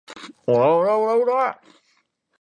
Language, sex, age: Japanese, male, 19-29